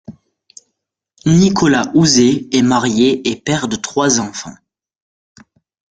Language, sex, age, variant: French, male, under 19, Français de métropole